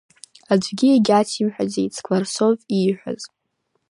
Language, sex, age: Abkhazian, female, under 19